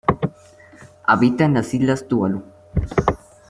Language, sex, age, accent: Spanish, male, under 19, Andino-Pacífico: Colombia, Perú, Ecuador, oeste de Bolivia y Venezuela andina